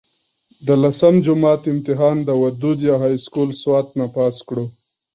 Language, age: Pashto, 19-29